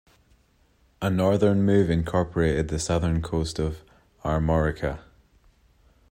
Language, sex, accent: English, male, Scottish English